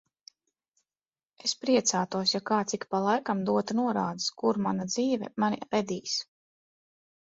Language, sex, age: Latvian, female, 40-49